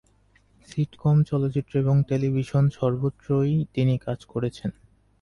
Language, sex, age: Bengali, male, 30-39